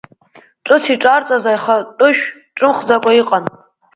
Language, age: Abkhazian, under 19